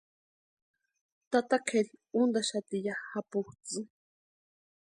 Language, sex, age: Western Highland Purepecha, female, 19-29